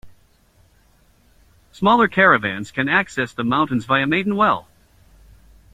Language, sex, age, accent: English, male, 40-49, United States English